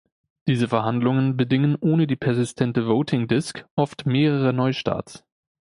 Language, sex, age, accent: German, male, 19-29, Deutschland Deutsch